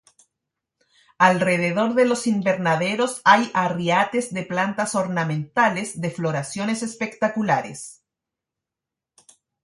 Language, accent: Spanish, Chileno: Chile, Cuyo